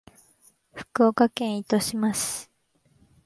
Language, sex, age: Japanese, female, 19-29